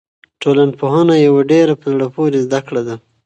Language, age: Pashto, 19-29